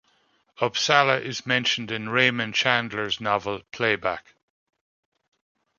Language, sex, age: English, male, 40-49